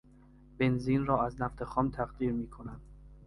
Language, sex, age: Persian, male, 19-29